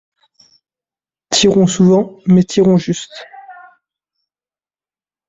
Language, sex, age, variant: French, male, 19-29, Français de métropole